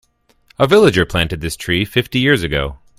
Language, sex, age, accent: English, male, 40-49, United States English